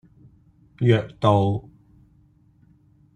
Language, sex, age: Cantonese, male, 30-39